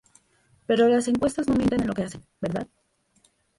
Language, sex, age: Spanish, female, 30-39